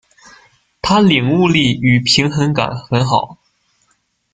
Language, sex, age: Chinese, male, 19-29